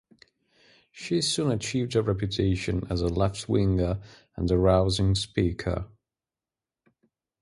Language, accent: English, England English